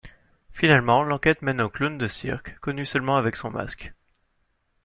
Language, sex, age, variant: French, male, 19-29, Français de métropole